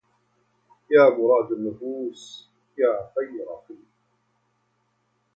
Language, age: Arabic, 40-49